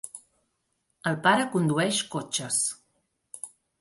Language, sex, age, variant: Catalan, female, 40-49, Central